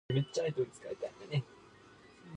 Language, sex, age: English, female, under 19